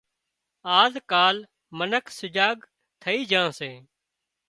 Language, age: Wadiyara Koli, 40-49